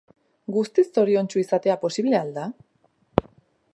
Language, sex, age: Basque, female, 19-29